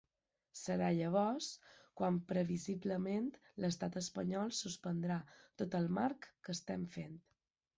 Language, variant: Catalan, Balear